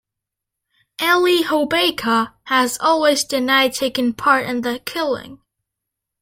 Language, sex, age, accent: English, male, under 19, United States English